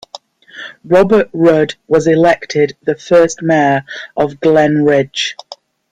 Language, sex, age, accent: English, female, 40-49, England English